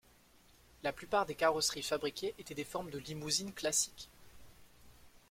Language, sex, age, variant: French, male, 19-29, Français de métropole